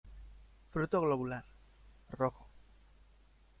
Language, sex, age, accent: Spanish, male, 30-39, España: Norte peninsular (Asturias, Castilla y León, Cantabria, País Vasco, Navarra, Aragón, La Rioja, Guadalajara, Cuenca)